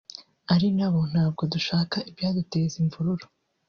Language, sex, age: Kinyarwanda, female, 19-29